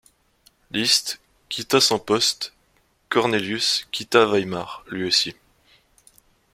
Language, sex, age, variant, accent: French, male, 19-29, Français d'Europe, Français de Suisse